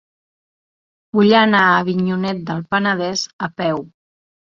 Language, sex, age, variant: Catalan, female, 40-49, Central